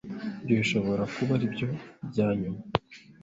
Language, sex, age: Kinyarwanda, female, 30-39